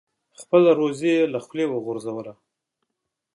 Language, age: Pashto, 40-49